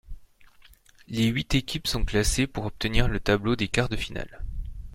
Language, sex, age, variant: French, male, 30-39, Français de métropole